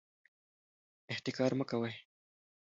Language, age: Pashto, 19-29